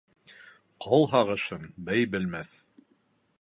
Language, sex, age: Bashkir, male, 40-49